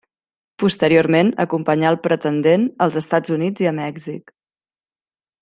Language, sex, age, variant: Catalan, female, 40-49, Central